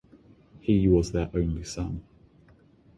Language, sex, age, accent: English, male, 30-39, England English